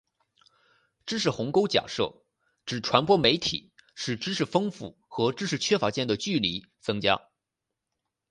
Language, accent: Chinese, 出生地：山东省